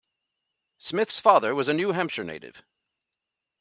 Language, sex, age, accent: English, male, 50-59, United States English